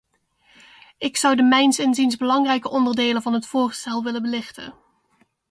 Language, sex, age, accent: Dutch, female, 30-39, Nederlands Nederlands